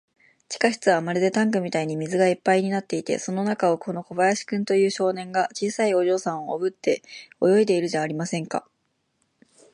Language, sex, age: Japanese, female, 19-29